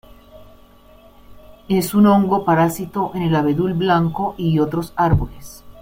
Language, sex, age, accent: Spanish, female, 50-59, Andino-Pacífico: Colombia, Perú, Ecuador, oeste de Bolivia y Venezuela andina